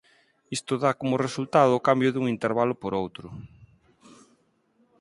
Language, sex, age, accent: Galician, male, 40-49, Neofalante